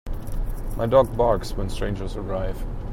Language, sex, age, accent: English, male, 30-39, United States English